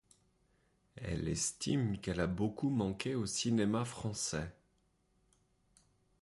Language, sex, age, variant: French, male, 30-39, Français de métropole